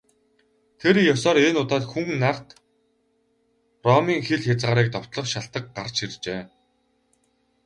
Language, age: Mongolian, 19-29